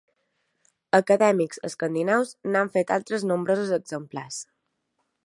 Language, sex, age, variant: Catalan, female, 19-29, Balear